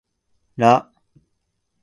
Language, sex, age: Japanese, male, 19-29